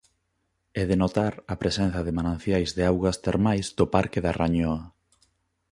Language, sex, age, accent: Galician, male, 30-39, Normativo (estándar)